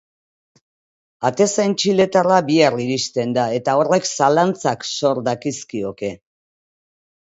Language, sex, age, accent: Basque, female, 50-59, Mendebalekoa (Araba, Bizkaia, Gipuzkoako mendebaleko herri batzuk)